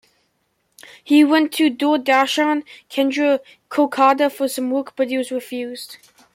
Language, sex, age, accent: English, male, under 19, England English